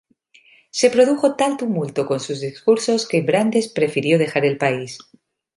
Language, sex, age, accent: Spanish, female, 40-49, España: Norte peninsular (Asturias, Castilla y León, Cantabria, País Vasco, Navarra, Aragón, La Rioja, Guadalajara, Cuenca)